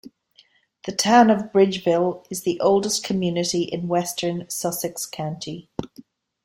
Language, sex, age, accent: English, female, 50-59, Irish English